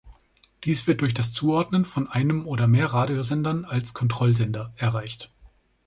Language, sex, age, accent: German, male, 19-29, Deutschland Deutsch